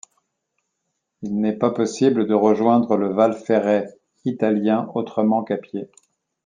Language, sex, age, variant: French, male, 50-59, Français de métropole